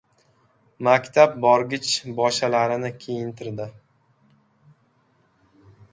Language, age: Uzbek, 19-29